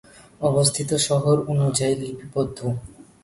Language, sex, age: Bengali, male, under 19